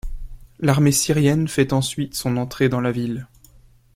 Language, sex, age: French, male, 19-29